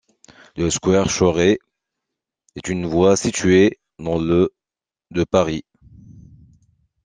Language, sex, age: French, male, 30-39